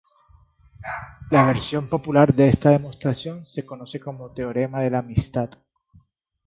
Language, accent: Spanish, Caribe: Cuba, Venezuela, Puerto Rico, República Dominicana, Panamá, Colombia caribeña, México caribeño, Costa del golfo de México